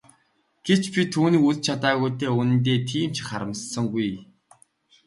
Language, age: Mongolian, 19-29